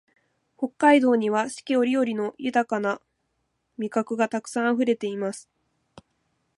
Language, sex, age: Japanese, female, 19-29